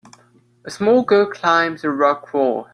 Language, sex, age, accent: English, male, under 19, England English